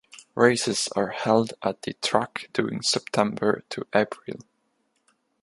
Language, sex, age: English, male, 19-29